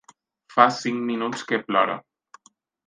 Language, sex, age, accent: Catalan, male, 19-29, valencià